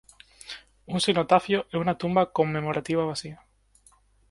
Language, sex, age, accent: Spanish, male, 19-29, España: Islas Canarias